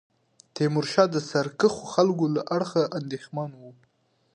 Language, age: Pashto, 19-29